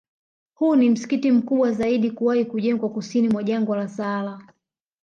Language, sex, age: Swahili, male, 19-29